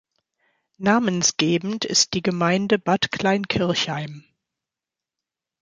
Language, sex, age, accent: German, female, 50-59, Deutschland Deutsch